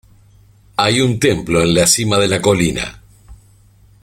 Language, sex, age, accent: Spanish, male, 50-59, Rioplatense: Argentina, Uruguay, este de Bolivia, Paraguay